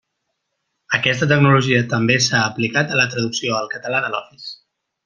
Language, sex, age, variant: Catalan, male, 30-39, Central